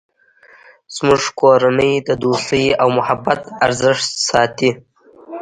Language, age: Pashto, under 19